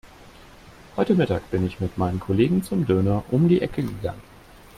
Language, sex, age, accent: German, male, 30-39, Deutschland Deutsch